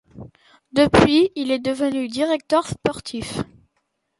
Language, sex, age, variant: French, male, 40-49, Français de métropole